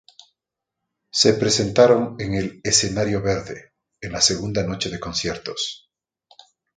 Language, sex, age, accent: Spanish, male, 50-59, Andino-Pacífico: Colombia, Perú, Ecuador, oeste de Bolivia y Venezuela andina